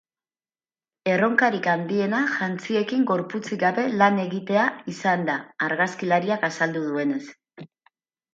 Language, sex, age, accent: Basque, female, 40-49, Mendebalekoa (Araba, Bizkaia, Gipuzkoako mendebaleko herri batzuk)